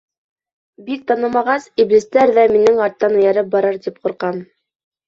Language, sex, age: Bashkir, female, 19-29